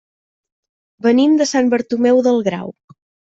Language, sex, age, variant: Catalan, female, 19-29, Central